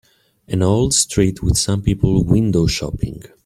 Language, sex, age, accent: English, male, 40-49, United States English